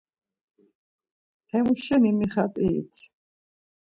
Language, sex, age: Laz, female, 50-59